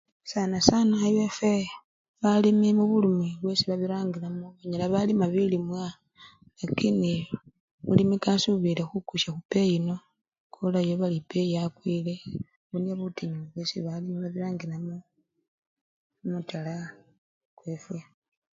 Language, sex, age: Luyia, male, 30-39